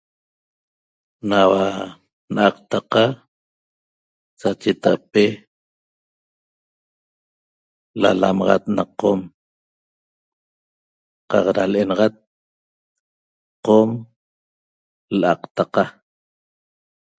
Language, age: Toba, 50-59